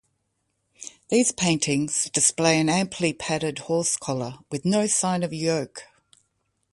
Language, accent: English, Australian English